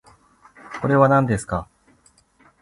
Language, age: Japanese, 40-49